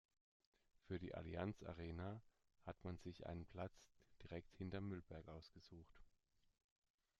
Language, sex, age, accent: German, male, 30-39, Deutschland Deutsch